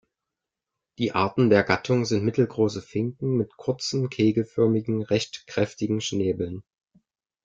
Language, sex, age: German, male, 19-29